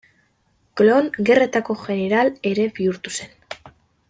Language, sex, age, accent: Basque, female, 19-29, Mendebalekoa (Araba, Bizkaia, Gipuzkoako mendebaleko herri batzuk)